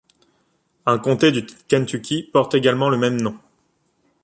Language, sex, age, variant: French, male, 19-29, Français de métropole